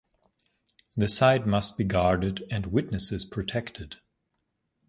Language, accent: English, United States English